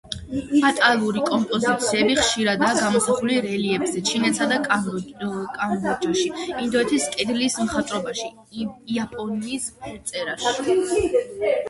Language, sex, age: Georgian, female, 19-29